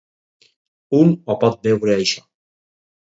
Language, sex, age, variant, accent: Catalan, male, 60-69, Valencià meridional, valencià